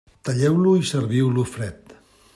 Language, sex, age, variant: Catalan, male, 60-69, Central